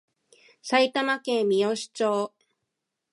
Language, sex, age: Japanese, female, 30-39